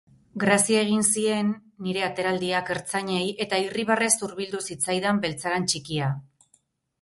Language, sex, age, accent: Basque, female, 40-49, Erdialdekoa edo Nafarra (Gipuzkoa, Nafarroa)